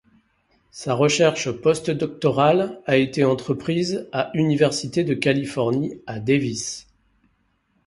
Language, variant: French, Français de métropole